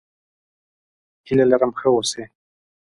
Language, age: Pashto, 30-39